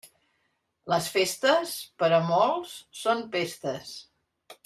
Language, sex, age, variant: Catalan, female, 50-59, Central